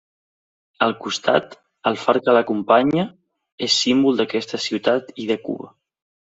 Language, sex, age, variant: Catalan, male, 19-29, Central